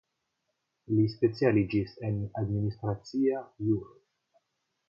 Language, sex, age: Esperanto, male, 30-39